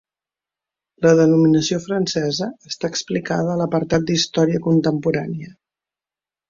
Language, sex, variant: Catalan, female, Central